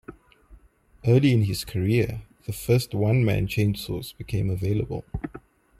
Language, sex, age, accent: English, male, 19-29, Southern African (South Africa, Zimbabwe, Namibia)